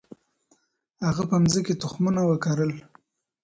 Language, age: Pashto, 30-39